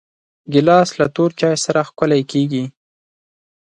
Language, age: Pashto, 19-29